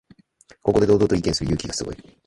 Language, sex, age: Japanese, male, 19-29